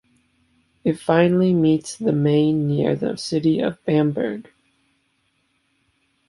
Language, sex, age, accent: English, male, 19-29, United States English